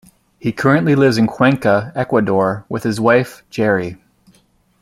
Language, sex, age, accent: English, male, 30-39, Canadian English